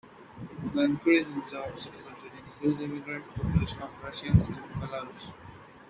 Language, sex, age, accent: English, male, 19-29, India and South Asia (India, Pakistan, Sri Lanka)